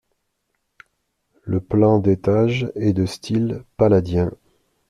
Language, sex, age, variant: French, male, 30-39, Français de métropole